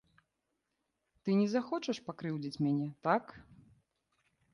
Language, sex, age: Belarusian, female, 30-39